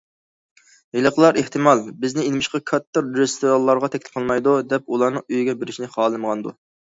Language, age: Uyghur, 19-29